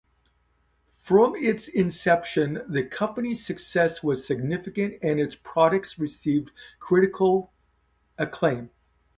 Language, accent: English, Canadian English